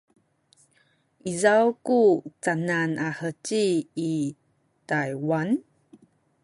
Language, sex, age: Sakizaya, female, 30-39